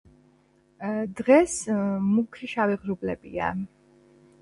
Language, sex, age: Georgian, female, 40-49